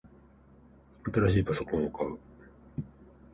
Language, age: Japanese, 30-39